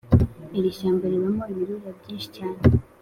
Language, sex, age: Kinyarwanda, female, 19-29